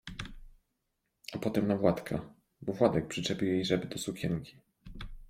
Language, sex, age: Polish, male, 19-29